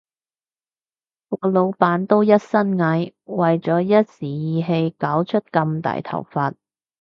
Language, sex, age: Cantonese, female, 30-39